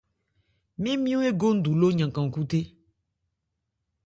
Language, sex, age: Ebrié, female, 30-39